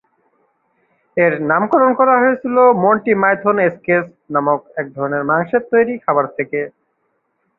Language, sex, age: Bengali, male, 19-29